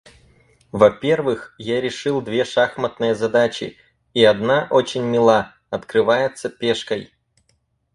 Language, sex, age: Russian, male, 19-29